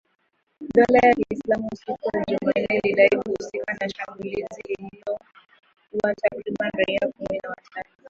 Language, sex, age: Swahili, female, under 19